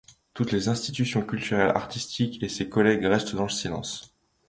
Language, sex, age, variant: French, male, 19-29, Français de métropole